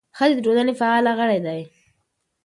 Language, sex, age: Pashto, female, 19-29